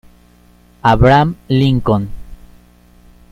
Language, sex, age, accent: Spanish, male, 30-39, México